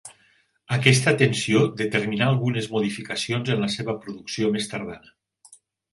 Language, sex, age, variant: Catalan, male, 50-59, Nord-Occidental